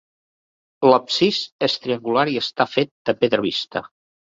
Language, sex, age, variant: Catalan, male, 60-69, Central